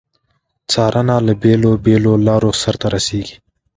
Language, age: Pashto, 19-29